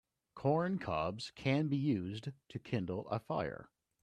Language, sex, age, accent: English, male, 40-49, Canadian English